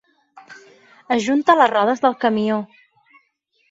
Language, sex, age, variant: Catalan, female, 30-39, Central